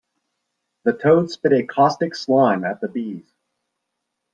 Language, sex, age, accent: English, male, 40-49, United States English